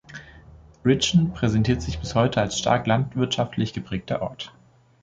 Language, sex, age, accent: German, male, 19-29, Deutschland Deutsch